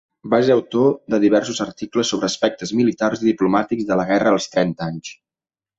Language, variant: Catalan, Central